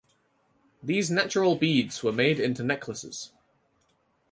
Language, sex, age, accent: English, male, 19-29, England English